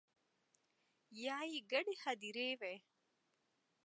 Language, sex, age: Pashto, female, 19-29